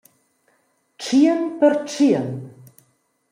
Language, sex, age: Romansh, female, 40-49